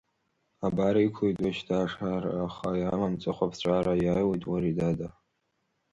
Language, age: Abkhazian, under 19